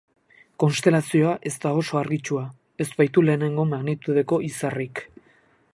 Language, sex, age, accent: Basque, male, 30-39, Erdialdekoa edo Nafarra (Gipuzkoa, Nafarroa)